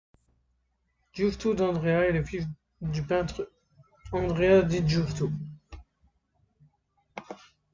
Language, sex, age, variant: French, female, 30-39, Français de métropole